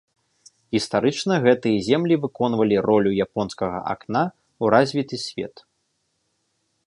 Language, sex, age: Belarusian, male, 19-29